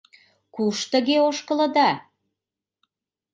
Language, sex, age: Mari, female, 40-49